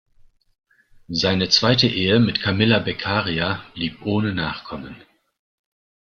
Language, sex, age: German, male, 60-69